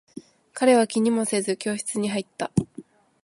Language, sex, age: Japanese, female, 19-29